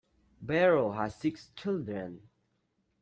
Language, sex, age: English, male, 19-29